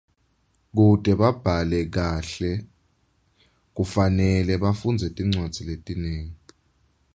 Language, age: Swati, 19-29